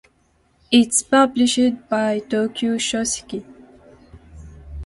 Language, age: English, 19-29